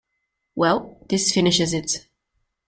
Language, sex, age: English, female, 19-29